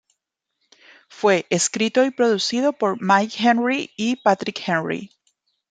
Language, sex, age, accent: Spanish, female, 40-49, Andino-Pacífico: Colombia, Perú, Ecuador, oeste de Bolivia y Venezuela andina